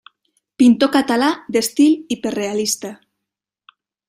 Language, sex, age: Catalan, female, 30-39